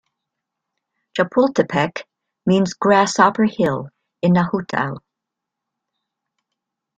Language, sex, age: English, female, 60-69